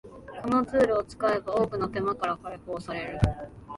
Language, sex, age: Japanese, female, 19-29